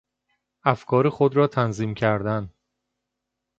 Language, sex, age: Persian, male, 30-39